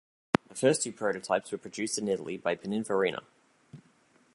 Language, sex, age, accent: English, male, 19-29, Australian English